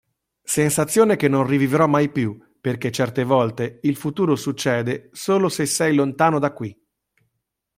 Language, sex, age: Italian, male, 40-49